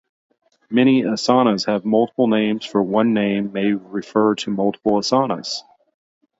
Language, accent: English, United States English